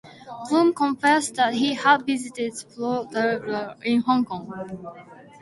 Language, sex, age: English, female, 19-29